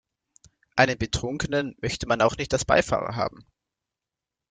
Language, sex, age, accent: German, male, 19-29, Schweizerdeutsch